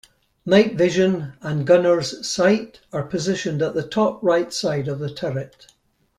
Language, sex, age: English, male, 70-79